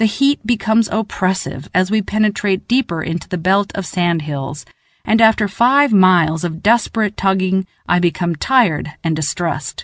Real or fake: real